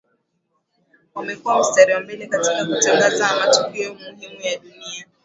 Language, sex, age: Swahili, female, 19-29